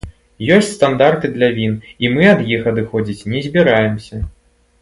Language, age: Belarusian, 19-29